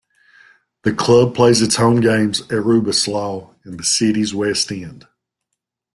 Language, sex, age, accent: English, male, 40-49, United States English